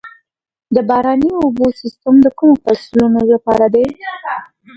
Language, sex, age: Pashto, female, under 19